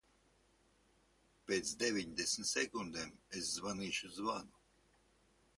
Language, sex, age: Latvian, male, 50-59